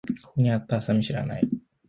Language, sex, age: Japanese, male, under 19